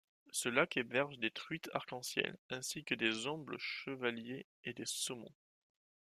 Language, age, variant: French, 19-29, Français de métropole